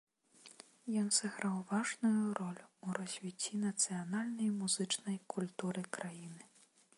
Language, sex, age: Belarusian, female, 19-29